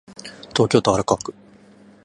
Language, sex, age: Japanese, male, 19-29